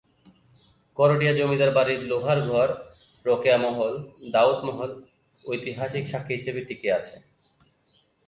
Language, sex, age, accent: Bengali, male, 19-29, Native